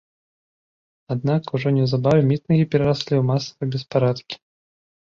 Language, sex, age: Belarusian, male, 19-29